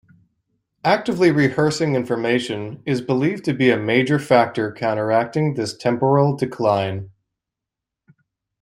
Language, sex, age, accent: English, male, 19-29, United States English